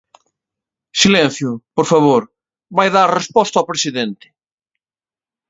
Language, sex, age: Galician, male, 40-49